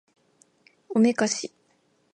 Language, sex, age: Japanese, female, 19-29